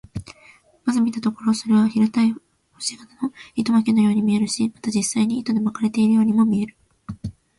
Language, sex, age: Japanese, female, 19-29